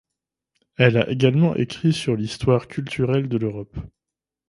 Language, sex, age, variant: French, male, 30-39, Français de métropole